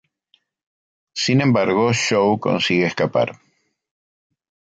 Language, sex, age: Spanish, male, 50-59